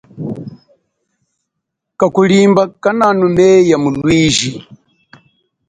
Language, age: Chokwe, 40-49